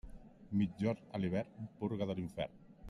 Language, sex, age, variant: Catalan, male, 40-49, Central